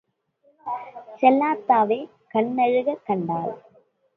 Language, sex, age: Tamil, female, 19-29